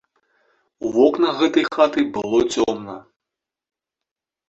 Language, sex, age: Belarusian, male, 40-49